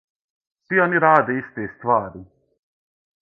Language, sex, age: Serbian, male, 30-39